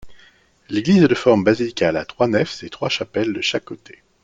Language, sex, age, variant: French, male, 30-39, Français de métropole